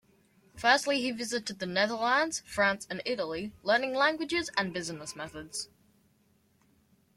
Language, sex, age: English, male, under 19